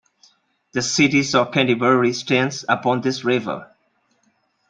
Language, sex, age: English, male, 40-49